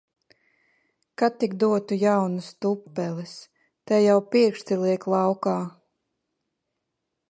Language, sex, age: Latvian, female, 40-49